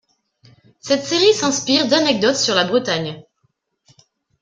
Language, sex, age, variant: French, female, 19-29, Français de métropole